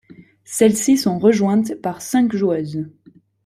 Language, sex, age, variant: French, female, 19-29, Français de métropole